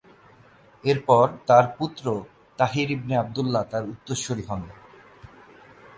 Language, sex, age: Bengali, male, 30-39